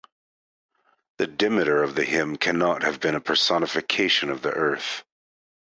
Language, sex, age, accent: English, male, 40-49, United States English